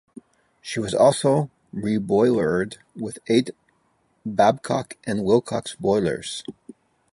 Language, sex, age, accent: English, male, 40-49, United States English